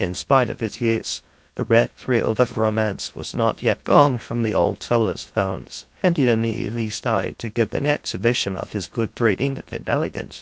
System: TTS, GlowTTS